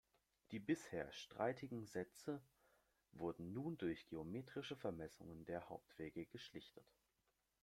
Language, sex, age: German, male, under 19